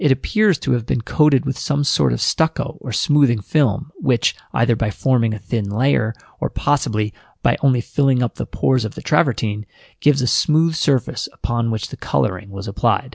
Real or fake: real